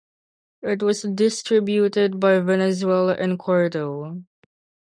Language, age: English, under 19